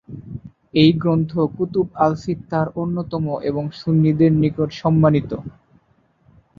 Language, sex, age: Bengali, male, 19-29